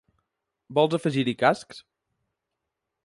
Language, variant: Catalan, Central